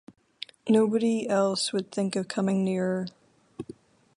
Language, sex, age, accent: English, female, 19-29, Irish English